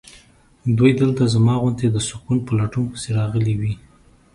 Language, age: Pashto, 30-39